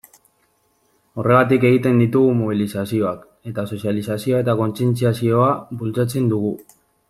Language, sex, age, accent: Basque, male, 19-29, Mendebalekoa (Araba, Bizkaia, Gipuzkoako mendebaleko herri batzuk)